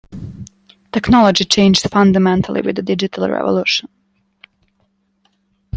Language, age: English, 19-29